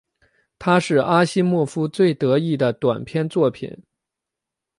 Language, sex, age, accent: Chinese, male, 30-39, 出生地：北京市